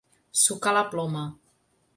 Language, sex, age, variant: Catalan, female, 40-49, Central